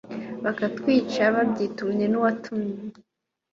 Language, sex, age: Kinyarwanda, female, 19-29